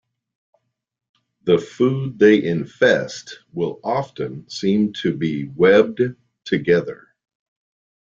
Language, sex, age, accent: English, male, 40-49, United States English